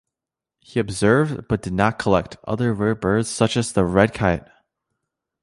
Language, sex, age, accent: English, male, under 19, United States English